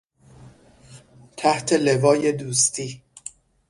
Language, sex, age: Persian, male, 19-29